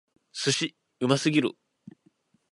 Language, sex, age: Japanese, male, 19-29